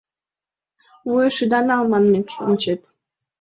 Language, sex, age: Mari, female, 19-29